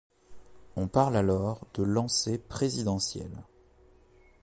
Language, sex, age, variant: French, male, 40-49, Français de métropole